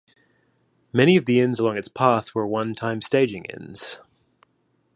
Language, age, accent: English, 40-49, United States English; Australian English